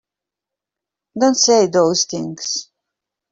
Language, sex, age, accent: English, female, 50-59, Australian English